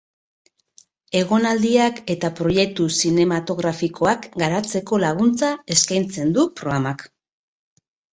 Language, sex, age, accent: Basque, female, 40-49, Mendebalekoa (Araba, Bizkaia, Gipuzkoako mendebaleko herri batzuk)